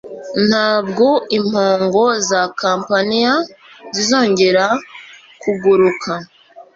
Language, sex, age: Kinyarwanda, female, 19-29